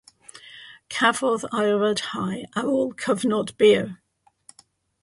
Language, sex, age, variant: Welsh, female, 60-69, South-Western Welsh